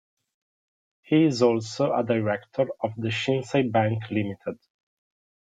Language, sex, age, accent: English, male, 19-29, England English